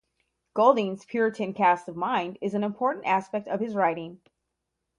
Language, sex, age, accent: English, female, 50-59, United States English